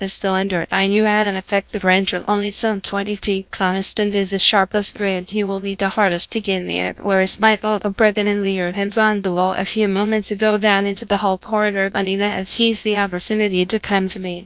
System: TTS, GlowTTS